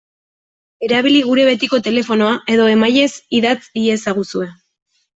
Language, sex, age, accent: Basque, female, 19-29, Mendebalekoa (Araba, Bizkaia, Gipuzkoako mendebaleko herri batzuk)